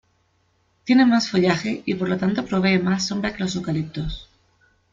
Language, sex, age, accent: Spanish, female, 30-39, España: Centro-Sur peninsular (Madrid, Toledo, Castilla-La Mancha)